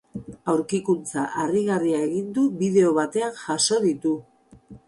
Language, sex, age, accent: Basque, female, 40-49, Mendebalekoa (Araba, Bizkaia, Gipuzkoako mendebaleko herri batzuk)